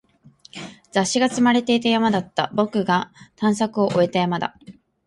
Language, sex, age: Japanese, female, 19-29